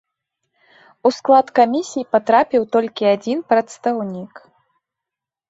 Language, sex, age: Belarusian, female, 19-29